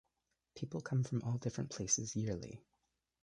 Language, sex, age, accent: English, male, 19-29, United States English